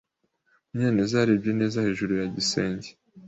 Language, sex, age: Kinyarwanda, male, 19-29